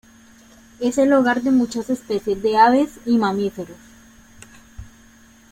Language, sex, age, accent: Spanish, female, 19-29, Caribe: Cuba, Venezuela, Puerto Rico, República Dominicana, Panamá, Colombia caribeña, México caribeño, Costa del golfo de México